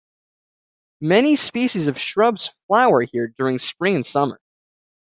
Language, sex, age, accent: English, male, under 19, Canadian English